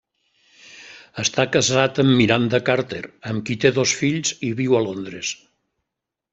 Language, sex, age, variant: Catalan, male, 70-79, Central